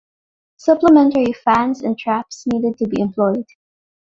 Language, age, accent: English, under 19, Filipino